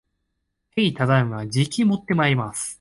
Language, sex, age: Japanese, male, 19-29